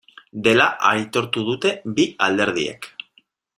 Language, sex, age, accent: Basque, male, 30-39, Mendebalekoa (Araba, Bizkaia, Gipuzkoako mendebaleko herri batzuk)